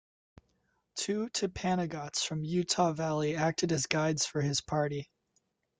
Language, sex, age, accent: English, male, 30-39, United States English